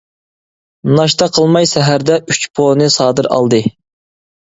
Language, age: Uyghur, 19-29